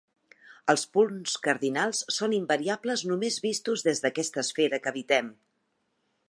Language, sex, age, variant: Catalan, female, 40-49, Central